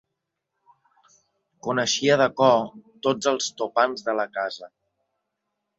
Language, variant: Catalan, Balear